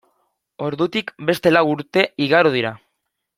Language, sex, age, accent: Basque, male, 19-29, Mendebalekoa (Araba, Bizkaia, Gipuzkoako mendebaleko herri batzuk)